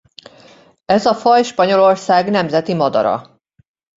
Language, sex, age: Hungarian, female, 40-49